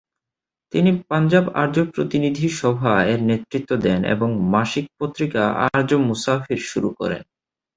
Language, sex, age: Bengali, male, under 19